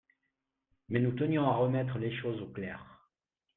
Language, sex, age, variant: French, male, 50-59, Français de métropole